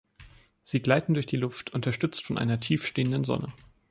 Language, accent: German, Deutschland Deutsch